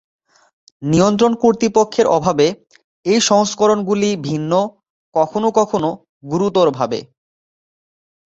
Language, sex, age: Bengali, male, 19-29